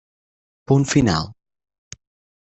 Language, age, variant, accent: Catalan, 19-29, Central, central